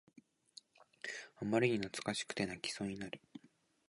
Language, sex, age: Japanese, male, 19-29